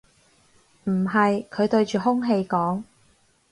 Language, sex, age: Cantonese, female, 19-29